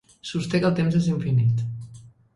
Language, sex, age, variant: Catalan, female, 30-39, Central